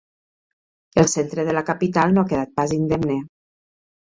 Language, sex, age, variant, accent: Catalan, female, 40-49, Nord-Occidental, Tortosí